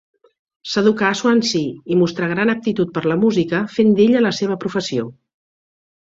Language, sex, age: Catalan, female, 50-59